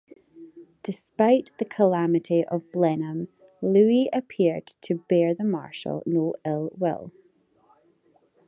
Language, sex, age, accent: English, female, 19-29, Scottish English